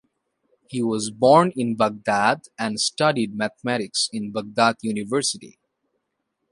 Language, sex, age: English, male, 19-29